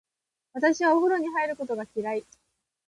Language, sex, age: Japanese, female, 19-29